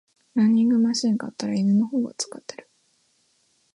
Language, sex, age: Japanese, female, 19-29